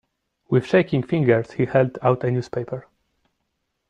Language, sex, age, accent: English, male, 19-29, England English